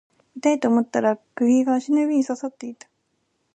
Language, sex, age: Japanese, female, 19-29